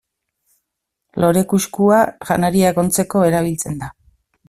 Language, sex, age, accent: Basque, female, 40-49, Mendebalekoa (Araba, Bizkaia, Gipuzkoako mendebaleko herri batzuk)